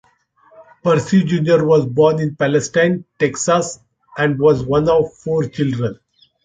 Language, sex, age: English, male, 60-69